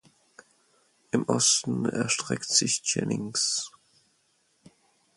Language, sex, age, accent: German, male, 19-29, Deutschland Deutsch; Schweizerdeutsch